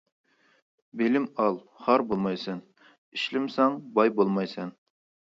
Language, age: Uyghur, 30-39